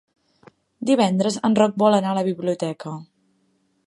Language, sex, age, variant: Catalan, female, 19-29, Central